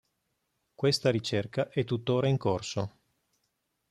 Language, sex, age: Italian, male, 50-59